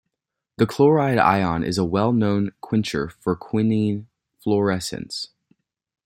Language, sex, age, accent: English, male, under 19, United States English